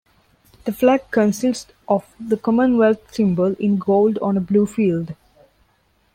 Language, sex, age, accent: English, female, 19-29, India and South Asia (India, Pakistan, Sri Lanka)